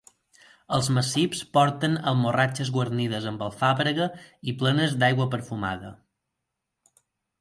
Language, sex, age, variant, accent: Catalan, male, 19-29, Balear, mallorquí